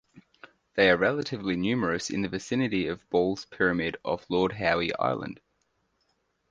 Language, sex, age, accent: English, male, 19-29, Australian English